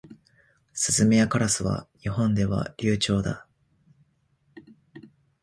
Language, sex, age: Japanese, male, 19-29